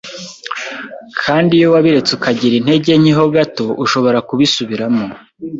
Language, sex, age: Kinyarwanda, male, 19-29